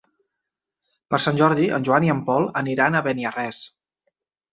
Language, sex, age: Catalan, male, 40-49